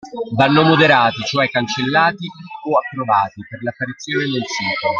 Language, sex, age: Italian, male, 50-59